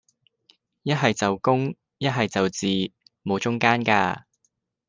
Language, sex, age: Cantonese, male, 19-29